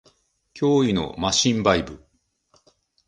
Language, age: Japanese, 50-59